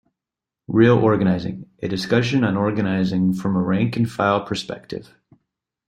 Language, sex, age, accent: English, male, 30-39, United States English